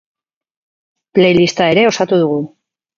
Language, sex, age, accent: Basque, female, 50-59, Erdialdekoa edo Nafarra (Gipuzkoa, Nafarroa)